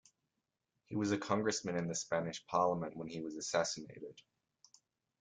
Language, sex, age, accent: English, male, under 19, Australian English